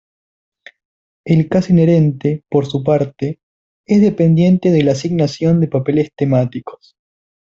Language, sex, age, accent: Spanish, male, under 19, Rioplatense: Argentina, Uruguay, este de Bolivia, Paraguay